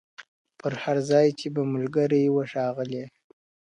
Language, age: Pashto, 19-29